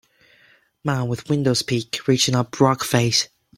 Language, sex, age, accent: English, male, 19-29, England English